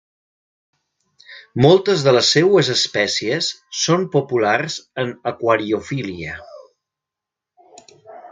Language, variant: Catalan, Central